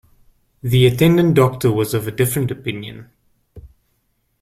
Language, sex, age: English, male, 19-29